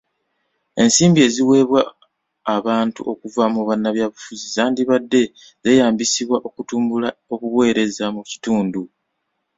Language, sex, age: Ganda, male, 30-39